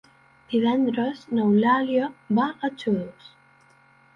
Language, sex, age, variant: Catalan, female, under 19, Central